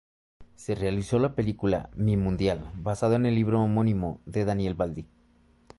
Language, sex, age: Spanish, male, 30-39